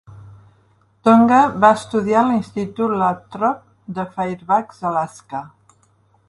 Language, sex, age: Catalan, female, 60-69